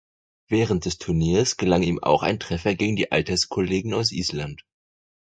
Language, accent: German, Deutschland Deutsch